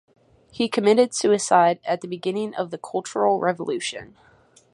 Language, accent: English, United States English